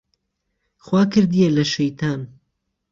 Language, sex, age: Central Kurdish, male, 19-29